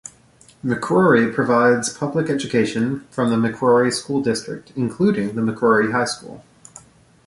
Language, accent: English, United States English